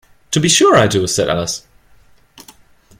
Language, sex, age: English, male, 19-29